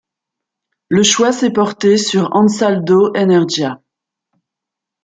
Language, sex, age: French, female, 40-49